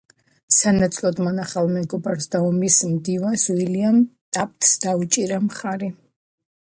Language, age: Georgian, under 19